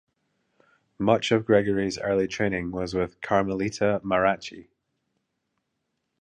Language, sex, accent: English, male, Scottish English